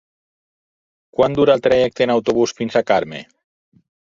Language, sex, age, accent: Catalan, male, 40-49, valencià